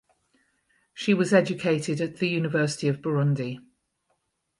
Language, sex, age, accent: English, female, 50-59, Welsh English